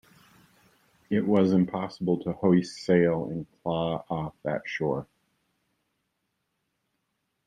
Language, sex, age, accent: English, male, 60-69, United States English